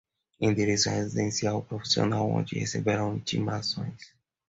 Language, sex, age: Portuguese, male, 30-39